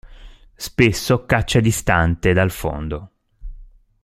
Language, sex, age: Italian, male, 40-49